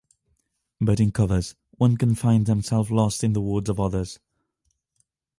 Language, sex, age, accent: English, male, 19-29, England English